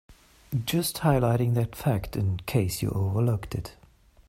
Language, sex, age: English, male, 30-39